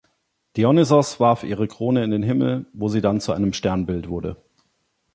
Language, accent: German, Deutschland Deutsch